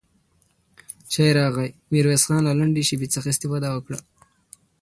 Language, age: Pashto, 19-29